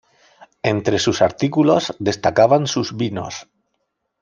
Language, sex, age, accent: Spanish, male, 40-49, España: Sur peninsular (Andalucia, Extremadura, Murcia)